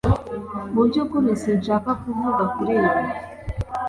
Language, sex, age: Kinyarwanda, female, 30-39